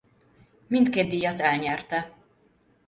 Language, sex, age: Hungarian, female, 19-29